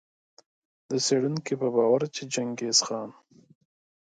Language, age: Pashto, 19-29